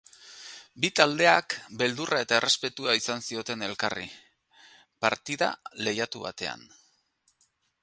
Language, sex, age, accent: Basque, male, 40-49, Erdialdekoa edo Nafarra (Gipuzkoa, Nafarroa)